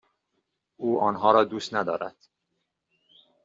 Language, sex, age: Persian, male, 19-29